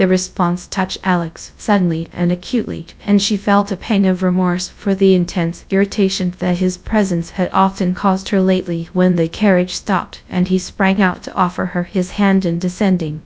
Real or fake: fake